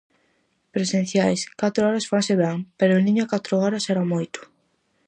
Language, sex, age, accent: Galician, female, under 19, Atlántico (seseo e gheada)